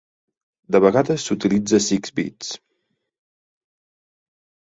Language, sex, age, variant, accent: Catalan, male, 19-29, Central, gironí; Garrotxi